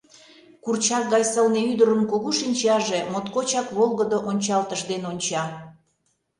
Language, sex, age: Mari, female, 50-59